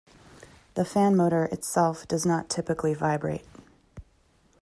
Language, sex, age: English, female, 30-39